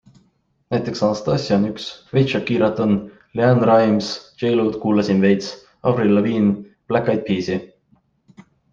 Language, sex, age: Estonian, male, 19-29